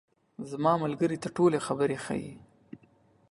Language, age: Pashto, 30-39